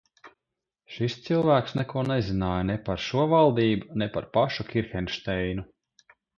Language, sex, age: Latvian, male, 30-39